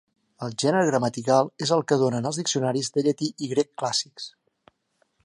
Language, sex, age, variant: Catalan, male, 50-59, Central